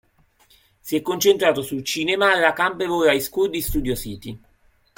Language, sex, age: Italian, male, 19-29